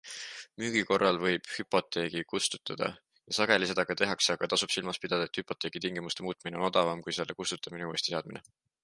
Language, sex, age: Estonian, male, 19-29